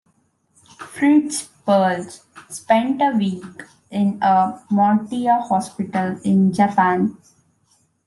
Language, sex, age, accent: English, female, 19-29, India and South Asia (India, Pakistan, Sri Lanka)